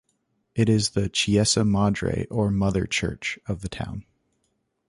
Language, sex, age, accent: English, male, 19-29, United States English